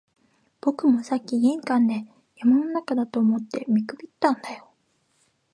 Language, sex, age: Japanese, female, 19-29